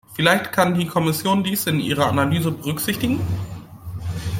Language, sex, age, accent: German, male, 19-29, Deutschland Deutsch